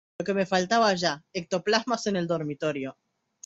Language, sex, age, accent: Spanish, female, 40-49, Rioplatense: Argentina, Uruguay, este de Bolivia, Paraguay